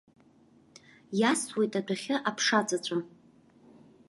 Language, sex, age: Abkhazian, female, under 19